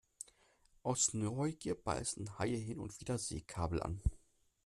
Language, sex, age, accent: German, male, 19-29, Deutschland Deutsch